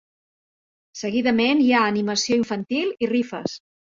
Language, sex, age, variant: Catalan, female, 50-59, Central